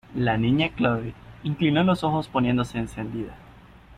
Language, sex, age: Spanish, male, 30-39